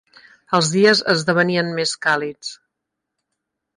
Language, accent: Catalan, Girona